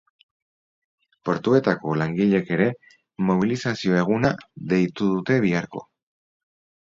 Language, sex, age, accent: Basque, male, 40-49, Erdialdekoa edo Nafarra (Gipuzkoa, Nafarroa)